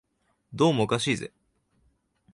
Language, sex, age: Japanese, male, 19-29